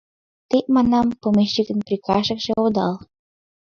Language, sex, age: Mari, female, under 19